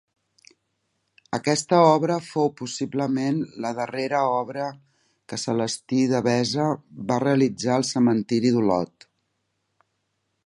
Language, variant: Catalan, Central